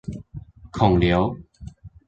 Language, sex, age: Chinese, male, under 19